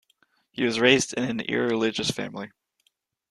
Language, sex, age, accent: English, male, 19-29, United States English